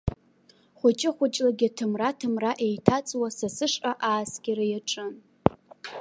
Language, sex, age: Abkhazian, female, under 19